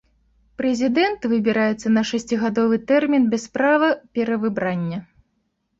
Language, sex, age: Belarusian, female, 19-29